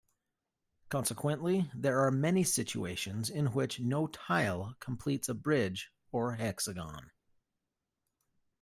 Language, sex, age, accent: English, male, 40-49, United States English